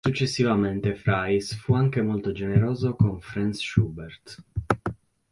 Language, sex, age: Italian, male, 19-29